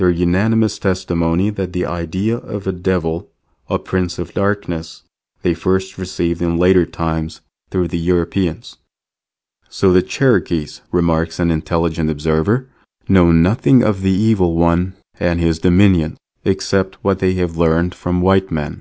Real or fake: real